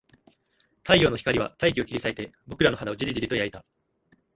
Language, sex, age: Japanese, male, 19-29